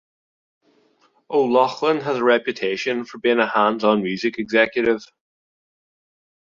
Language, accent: English, Irish English